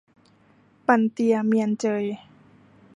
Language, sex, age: Thai, female, 19-29